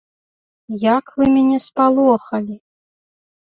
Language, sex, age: Belarusian, female, 19-29